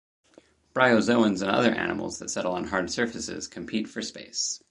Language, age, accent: English, 30-39, United States English